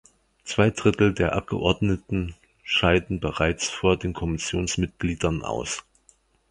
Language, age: German, 40-49